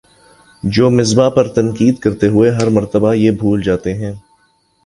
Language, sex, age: Urdu, male, 19-29